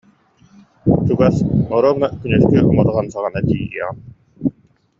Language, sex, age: Yakut, male, 30-39